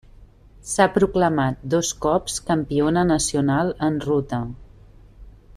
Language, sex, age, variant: Catalan, female, 40-49, Nord-Occidental